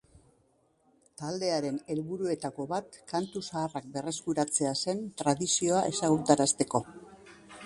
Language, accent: Basque, Mendebalekoa (Araba, Bizkaia, Gipuzkoako mendebaleko herri batzuk)